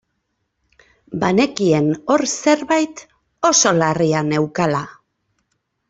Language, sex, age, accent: Basque, female, 50-59, Erdialdekoa edo Nafarra (Gipuzkoa, Nafarroa)